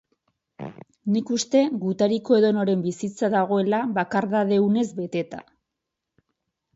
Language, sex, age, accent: Basque, female, 19-29, Erdialdekoa edo Nafarra (Gipuzkoa, Nafarroa)